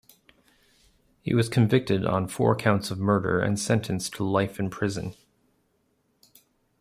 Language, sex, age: English, male, 40-49